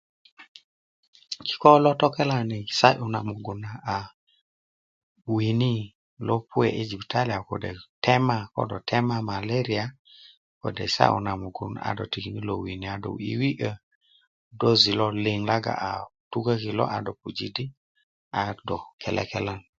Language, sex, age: Kuku, male, 30-39